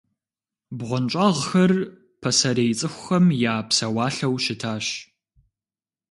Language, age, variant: Kabardian, 19-29, Адыгэбзэ (Къэбэрдей, Кирил, псоми зэдай)